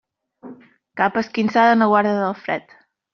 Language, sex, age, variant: Catalan, female, 19-29, Central